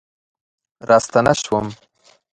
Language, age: Pashto, 19-29